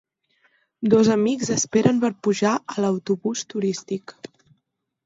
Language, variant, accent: Catalan, Central, central